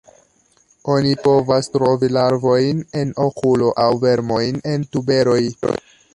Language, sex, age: Esperanto, male, 19-29